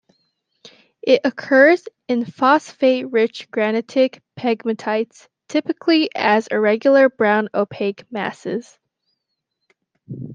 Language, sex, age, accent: English, female, under 19, United States English